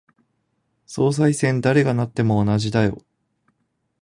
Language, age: Japanese, 19-29